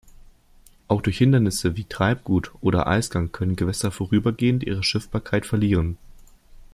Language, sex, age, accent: German, male, 19-29, Deutschland Deutsch